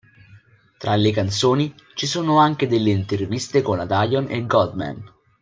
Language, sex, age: Italian, male, 19-29